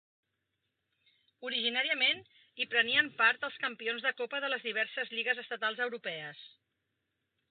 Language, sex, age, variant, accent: Catalan, female, 50-59, Central, central; Oriental